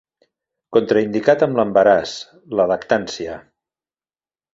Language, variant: Catalan, Central